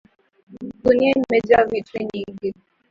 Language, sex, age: Swahili, female, under 19